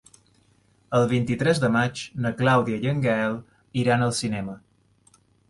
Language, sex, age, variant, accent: Catalan, male, 30-39, Balear, mallorquí